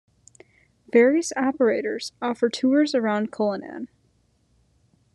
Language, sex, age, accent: English, female, under 19, United States English